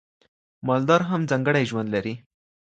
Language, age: Pashto, under 19